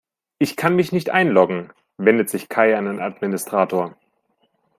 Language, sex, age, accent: German, male, 19-29, Deutschland Deutsch